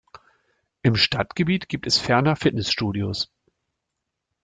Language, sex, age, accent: German, male, 50-59, Deutschland Deutsch